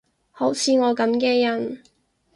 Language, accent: Cantonese, 广州音